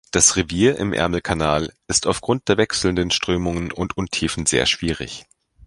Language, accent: German, Deutschland Deutsch